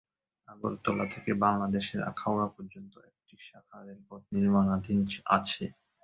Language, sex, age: Bengali, male, 19-29